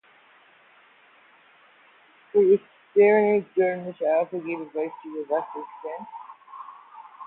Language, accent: English, Canadian English